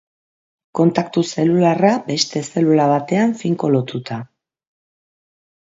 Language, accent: Basque, Mendebalekoa (Araba, Bizkaia, Gipuzkoako mendebaleko herri batzuk)